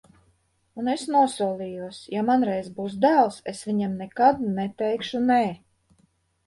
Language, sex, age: Latvian, female, 50-59